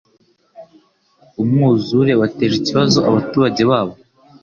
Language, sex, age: Kinyarwanda, male, under 19